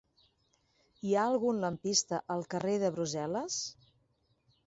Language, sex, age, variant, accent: Catalan, female, 50-59, Central, central